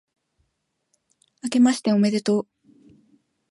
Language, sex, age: Japanese, female, 19-29